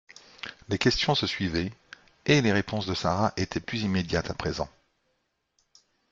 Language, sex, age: French, male, 50-59